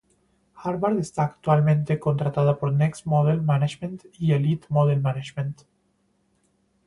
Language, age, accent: Spanish, 19-29, Andino-Pacífico: Colombia, Perú, Ecuador, oeste de Bolivia y Venezuela andina